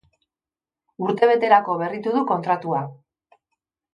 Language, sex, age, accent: Basque, female, 50-59, Mendebalekoa (Araba, Bizkaia, Gipuzkoako mendebaleko herri batzuk)